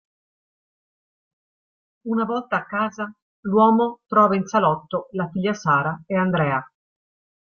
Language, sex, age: Italian, female, 40-49